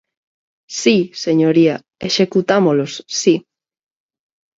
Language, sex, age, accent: Galician, female, 30-39, Normativo (estándar)